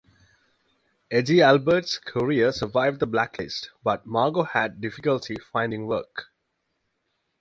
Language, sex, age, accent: English, male, 19-29, United States English